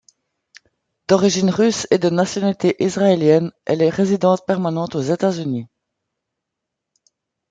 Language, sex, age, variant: French, female, 40-49, Français de métropole